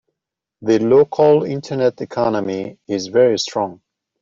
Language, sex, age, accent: English, male, 50-59, Australian English